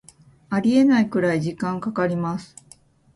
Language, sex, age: Japanese, female, 40-49